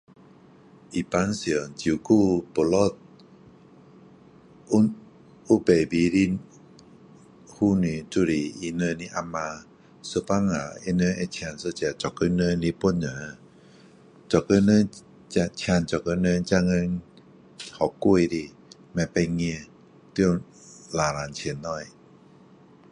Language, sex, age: Min Dong Chinese, male, 50-59